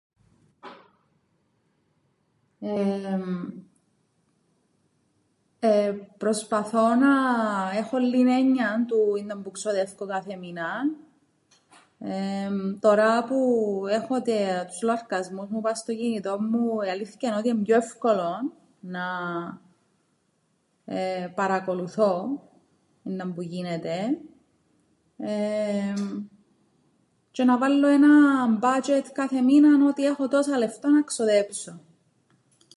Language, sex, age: Greek, female, 30-39